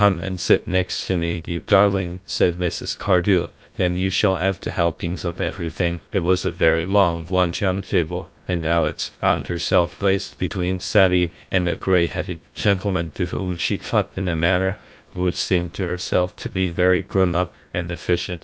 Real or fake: fake